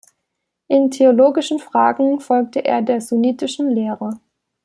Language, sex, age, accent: German, female, 19-29, Deutschland Deutsch